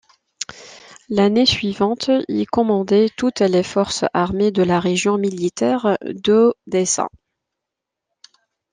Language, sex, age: French, female, 30-39